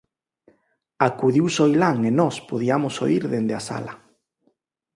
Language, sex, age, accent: Galician, male, 40-49, Normativo (estándar)